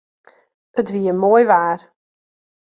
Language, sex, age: Western Frisian, female, 40-49